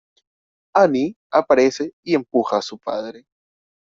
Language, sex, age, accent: Spanish, male, 19-29, Andino-Pacífico: Colombia, Perú, Ecuador, oeste de Bolivia y Venezuela andina